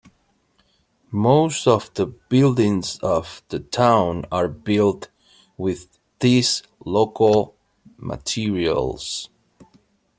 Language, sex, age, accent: English, male, 40-49, United States English